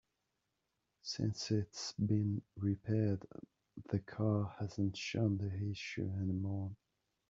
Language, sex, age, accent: English, male, 30-39, England English